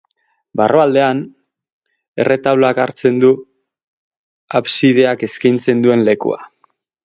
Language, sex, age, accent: Basque, male, 30-39, Erdialdekoa edo Nafarra (Gipuzkoa, Nafarroa)